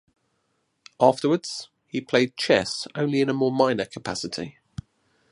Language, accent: English, England English